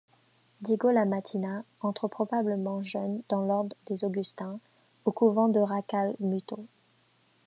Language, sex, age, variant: French, female, under 19, Français de métropole